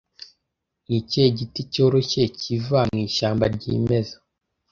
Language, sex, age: Kinyarwanda, male, under 19